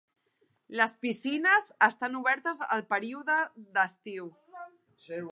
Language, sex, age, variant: Catalan, female, 40-49, Central